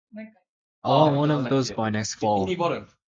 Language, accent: English, United States English